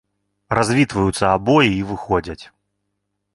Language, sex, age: Belarusian, male, 19-29